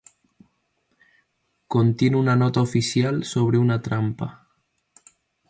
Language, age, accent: Spanish, 19-29, España: Islas Canarias